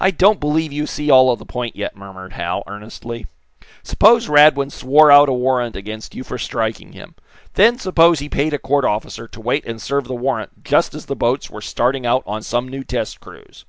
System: none